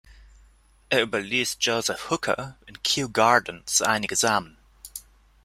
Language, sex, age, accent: German, male, 30-39, Deutschland Deutsch